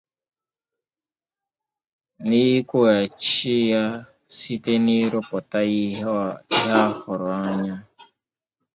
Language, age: Igbo, 19-29